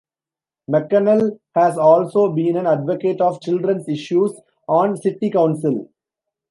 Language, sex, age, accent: English, male, 19-29, India and South Asia (India, Pakistan, Sri Lanka)